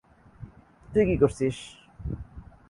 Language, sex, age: Bengali, male, 19-29